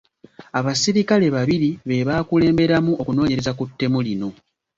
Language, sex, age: Ganda, male, 19-29